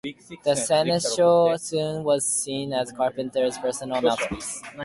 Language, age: English, under 19